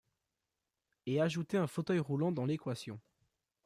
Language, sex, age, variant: French, male, under 19, Français de métropole